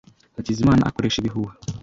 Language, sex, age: Kinyarwanda, male, 30-39